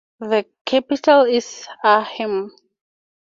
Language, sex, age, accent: English, female, 19-29, Southern African (South Africa, Zimbabwe, Namibia)